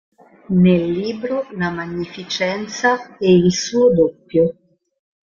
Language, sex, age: Italian, female, 50-59